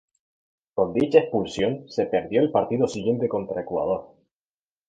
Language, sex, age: Spanish, male, 19-29